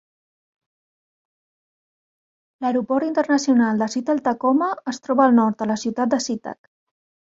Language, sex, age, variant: Catalan, female, 40-49, Central